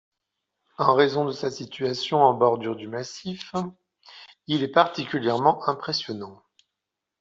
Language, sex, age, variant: French, male, 40-49, Français de métropole